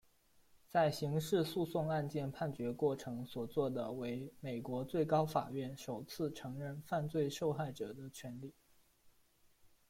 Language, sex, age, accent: Chinese, male, 19-29, 出生地：四川省